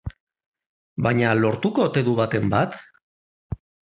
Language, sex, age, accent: Basque, male, 40-49, Mendebalekoa (Araba, Bizkaia, Gipuzkoako mendebaleko herri batzuk)